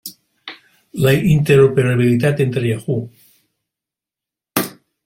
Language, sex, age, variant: Catalan, male, 60-69, Central